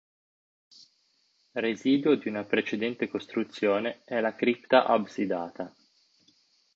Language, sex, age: Italian, male, 30-39